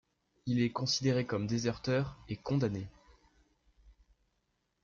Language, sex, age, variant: French, male, under 19, Français de métropole